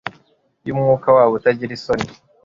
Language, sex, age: Kinyarwanda, male, 30-39